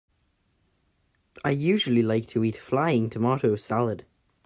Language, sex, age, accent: English, male, under 19, England English